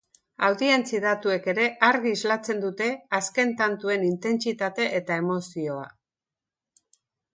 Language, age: Basque, 60-69